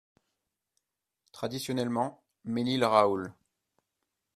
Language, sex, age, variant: French, male, 30-39, Français de métropole